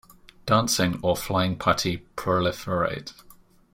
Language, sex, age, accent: English, male, 19-29, England English